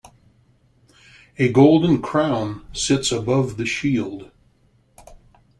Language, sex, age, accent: English, male, 60-69, United States English